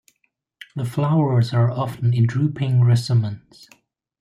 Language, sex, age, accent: English, male, 40-49, England English